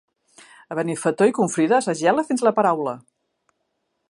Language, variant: Catalan, Central